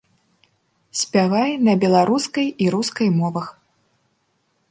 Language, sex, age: Belarusian, female, 19-29